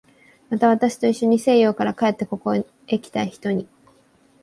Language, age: Japanese, 19-29